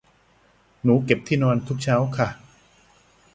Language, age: Thai, 50-59